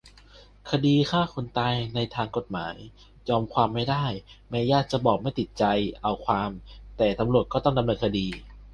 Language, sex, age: Thai, male, 19-29